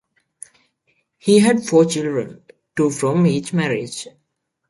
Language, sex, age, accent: English, male, 19-29, United States English